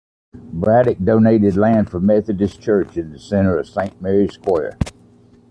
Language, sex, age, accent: English, male, 50-59, United States English